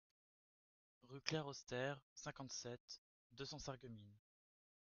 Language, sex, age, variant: French, male, 19-29, Français de métropole